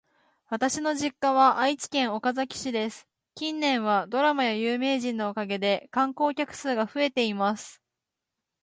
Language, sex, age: Japanese, female, 19-29